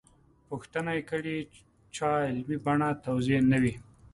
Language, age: Pashto, 30-39